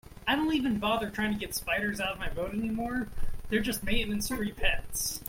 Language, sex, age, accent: English, male, 19-29, United States English